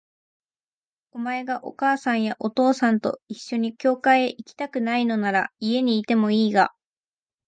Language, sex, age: Japanese, female, 19-29